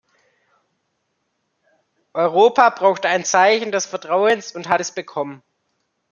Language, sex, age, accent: German, male, under 19, Deutschland Deutsch